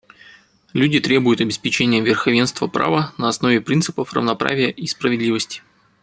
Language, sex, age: Russian, male, 30-39